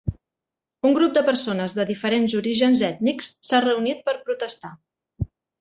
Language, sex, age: Catalan, female, 40-49